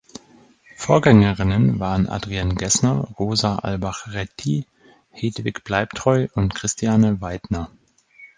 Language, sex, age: German, male, 30-39